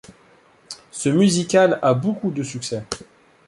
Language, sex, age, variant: French, male, 40-49, Français de métropole